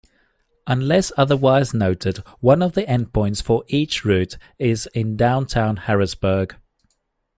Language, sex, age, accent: English, male, 30-39, Southern African (South Africa, Zimbabwe, Namibia)